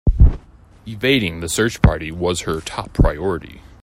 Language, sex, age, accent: English, male, 19-29, United States English